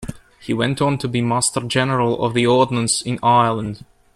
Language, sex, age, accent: English, male, 19-29, Scottish English